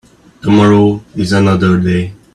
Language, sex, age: English, male, 19-29